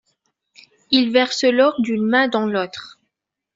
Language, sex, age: French, female, 19-29